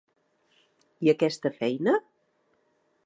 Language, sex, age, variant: Catalan, female, 50-59, Central